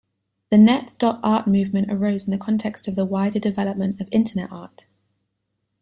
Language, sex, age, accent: English, female, 19-29, England English